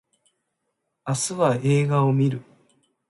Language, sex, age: Japanese, male, 40-49